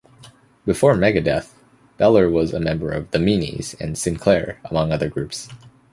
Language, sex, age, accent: English, male, 19-29, Canadian English